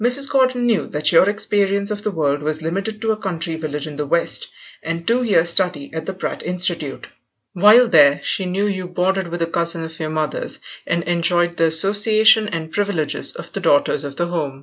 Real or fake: real